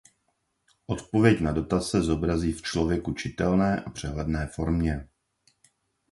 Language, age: Czech, 30-39